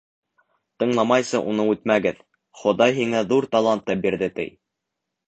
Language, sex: Bashkir, male